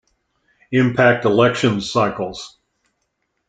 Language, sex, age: English, male, 60-69